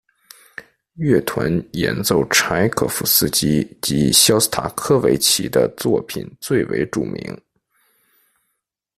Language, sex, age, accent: Chinese, male, 19-29, 出生地：北京市